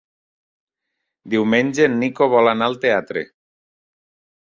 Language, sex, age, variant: Catalan, male, 30-39, Septentrional